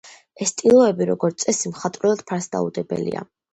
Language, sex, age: Georgian, female, under 19